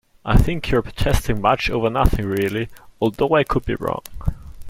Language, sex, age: English, male, 30-39